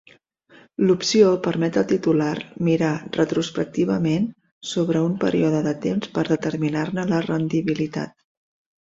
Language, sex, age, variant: Catalan, female, 40-49, Central